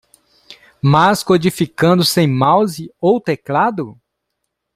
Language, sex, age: Portuguese, male, 40-49